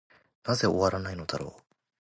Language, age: Japanese, 19-29